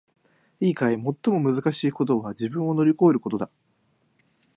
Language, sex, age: Japanese, male, 19-29